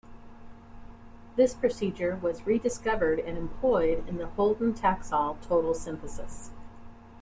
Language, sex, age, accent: English, female, 50-59, United States English